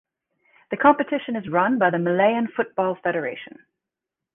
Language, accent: English, United States English